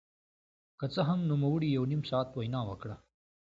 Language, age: Pashto, 19-29